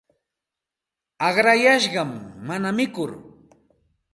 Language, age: Santa Ana de Tusi Pasco Quechua, 40-49